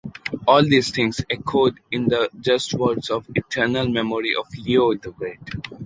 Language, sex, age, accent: English, male, 19-29, India and South Asia (India, Pakistan, Sri Lanka)